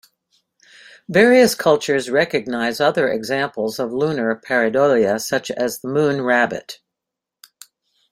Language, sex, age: English, female, 60-69